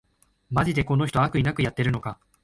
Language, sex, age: Japanese, male, 19-29